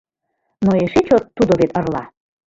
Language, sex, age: Mari, female, 40-49